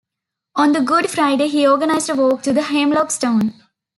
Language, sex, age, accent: English, female, 19-29, India and South Asia (India, Pakistan, Sri Lanka)